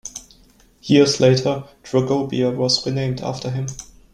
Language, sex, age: English, male, 19-29